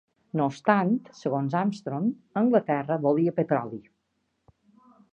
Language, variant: Catalan, Balear